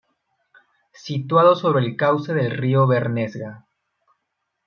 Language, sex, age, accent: Spanish, male, 19-29, Andino-Pacífico: Colombia, Perú, Ecuador, oeste de Bolivia y Venezuela andina